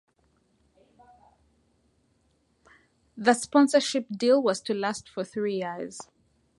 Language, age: English, 19-29